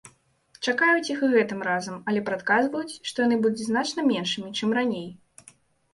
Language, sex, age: Belarusian, female, 19-29